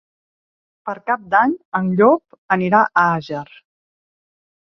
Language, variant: Catalan, Central